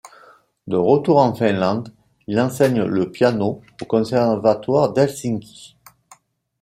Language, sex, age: French, male, 50-59